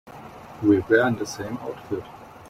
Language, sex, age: English, male, 19-29